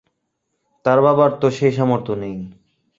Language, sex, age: Bengali, male, 19-29